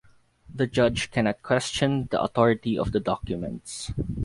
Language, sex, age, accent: English, male, 19-29, Filipino